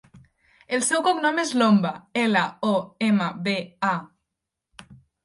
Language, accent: Catalan, nord-occidental; valencià